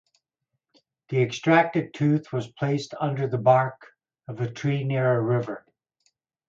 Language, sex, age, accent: English, male, 60-69, Canadian English